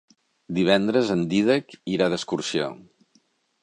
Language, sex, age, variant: Catalan, male, 60-69, Central